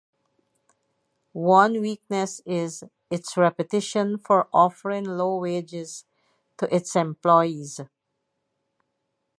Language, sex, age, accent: English, female, 50-59, England English